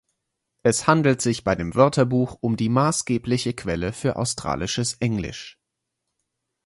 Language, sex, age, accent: German, male, 30-39, Deutschland Deutsch